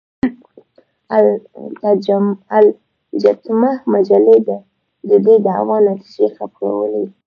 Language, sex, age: Pashto, female, 19-29